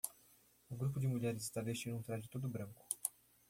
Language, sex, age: Portuguese, male, 19-29